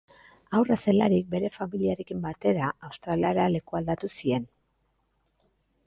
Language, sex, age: Basque, female, 40-49